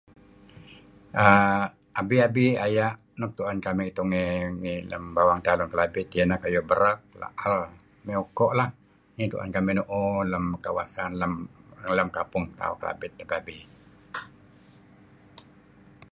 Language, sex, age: Kelabit, male, 70-79